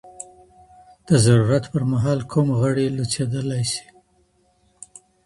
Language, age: Pashto, 50-59